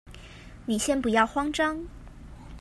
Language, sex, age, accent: Chinese, female, 19-29, 出生地：臺北市